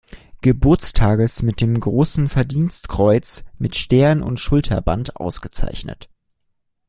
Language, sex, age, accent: German, male, 19-29, Deutschland Deutsch